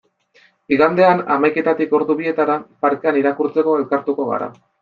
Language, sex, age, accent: Basque, male, 19-29, Mendebalekoa (Araba, Bizkaia, Gipuzkoako mendebaleko herri batzuk)